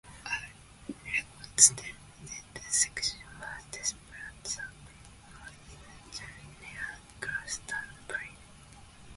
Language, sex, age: English, female, 19-29